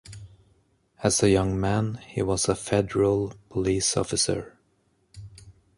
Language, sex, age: English, male, 30-39